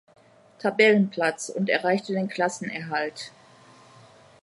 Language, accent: German, Deutschland Deutsch